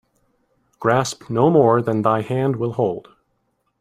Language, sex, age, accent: English, male, 30-39, United States English